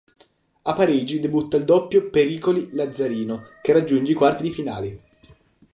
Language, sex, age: Italian, male, under 19